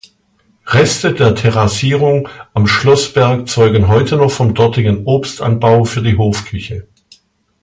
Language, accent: German, Deutschland Deutsch